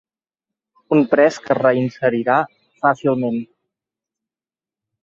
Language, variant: Catalan, Central